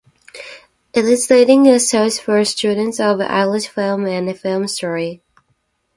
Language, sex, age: English, female, 19-29